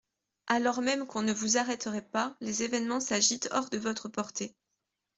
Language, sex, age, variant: French, female, 19-29, Français de métropole